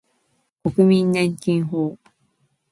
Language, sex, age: Japanese, female, 50-59